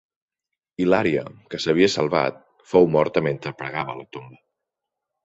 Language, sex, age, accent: Catalan, male, 30-39, central; nord-occidental; septentrional